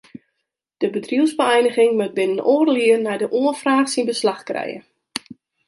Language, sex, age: Western Frisian, female, 40-49